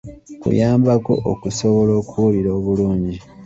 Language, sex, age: Ganda, male, 19-29